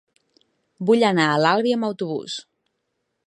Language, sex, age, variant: Catalan, female, 19-29, Central